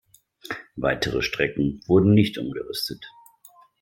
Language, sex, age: German, male, 40-49